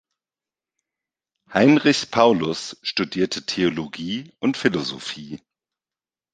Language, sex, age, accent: German, male, 30-39, Deutschland Deutsch